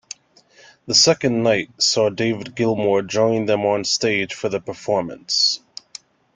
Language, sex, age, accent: English, male, 30-39, United States English